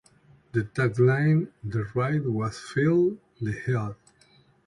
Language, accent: English, Hong Kong English